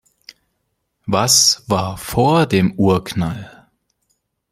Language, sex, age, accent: German, male, 19-29, Deutschland Deutsch